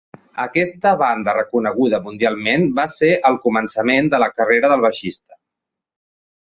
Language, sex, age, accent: Catalan, male, 40-49, valencià